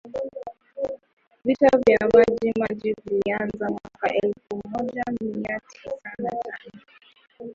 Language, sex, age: Swahili, female, under 19